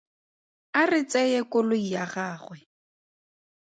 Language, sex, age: Tswana, female, 30-39